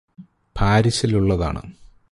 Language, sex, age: Malayalam, male, 40-49